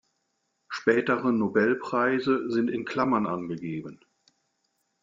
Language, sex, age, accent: German, male, 60-69, Deutschland Deutsch